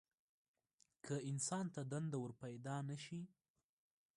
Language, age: Pashto, 19-29